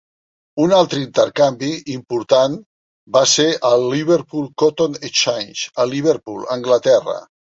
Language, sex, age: Catalan, male, 50-59